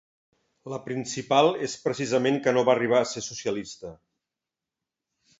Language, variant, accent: Catalan, Central, central